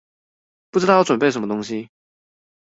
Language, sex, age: Chinese, male, 19-29